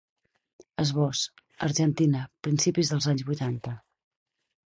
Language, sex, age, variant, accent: Catalan, female, 40-49, Central, Camp de Tarragona